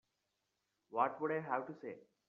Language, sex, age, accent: English, male, 19-29, India and South Asia (India, Pakistan, Sri Lanka)